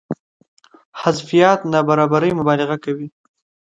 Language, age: Pashto, 19-29